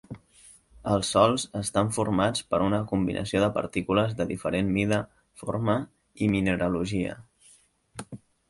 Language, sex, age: Catalan, male, 19-29